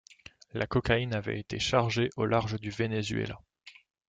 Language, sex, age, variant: French, male, 19-29, Français de métropole